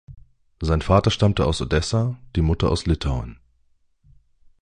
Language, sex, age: German, male, 30-39